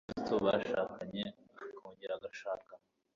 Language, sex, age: Kinyarwanda, male, 19-29